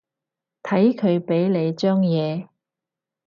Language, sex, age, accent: Cantonese, female, 30-39, 广州音